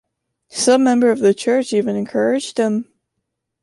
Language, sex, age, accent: English, female, under 19, United States English